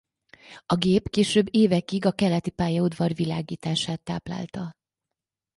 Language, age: Hungarian, 50-59